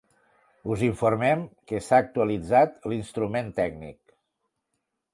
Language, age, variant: Catalan, 60-69, Tortosí